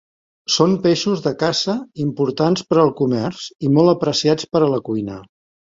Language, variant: Catalan, Central